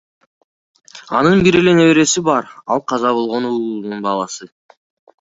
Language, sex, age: Kyrgyz, male, under 19